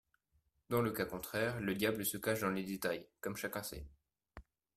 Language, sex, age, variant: French, male, 19-29, Français de métropole